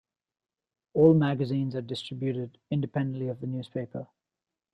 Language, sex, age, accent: English, male, 30-39, Australian English